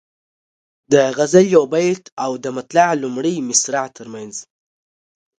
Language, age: Pashto, 19-29